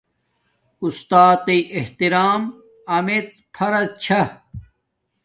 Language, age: Domaaki, 40-49